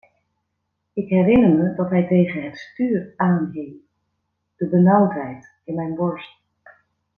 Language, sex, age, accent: Dutch, female, 40-49, Nederlands Nederlands